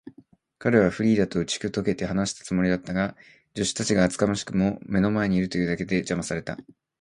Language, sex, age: Japanese, male, 19-29